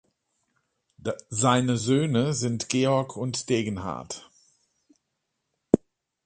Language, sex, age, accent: German, male, 60-69, Deutschland Deutsch